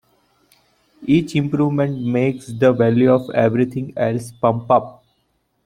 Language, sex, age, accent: English, male, 19-29, India and South Asia (India, Pakistan, Sri Lanka)